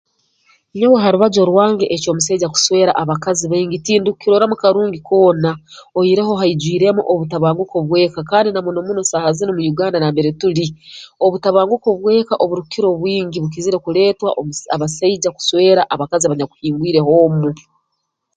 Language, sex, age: Tooro, female, 40-49